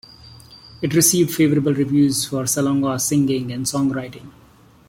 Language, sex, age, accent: English, male, 30-39, India and South Asia (India, Pakistan, Sri Lanka)